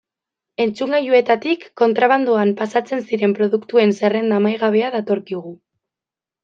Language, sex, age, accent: Basque, female, 19-29, Mendebalekoa (Araba, Bizkaia, Gipuzkoako mendebaleko herri batzuk)